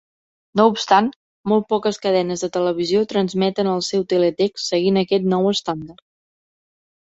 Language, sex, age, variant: Catalan, female, 30-39, Central